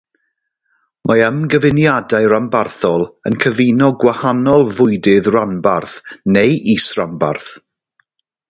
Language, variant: Welsh, South-Western Welsh